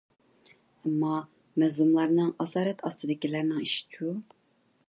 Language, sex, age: Uyghur, female, 30-39